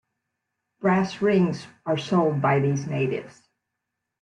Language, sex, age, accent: English, female, 50-59, United States English